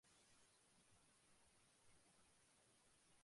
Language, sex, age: Bengali, male, 19-29